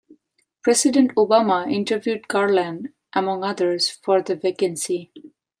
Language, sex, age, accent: English, female, 30-39, India and South Asia (India, Pakistan, Sri Lanka)